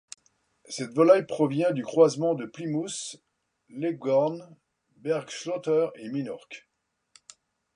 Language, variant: French, Français de métropole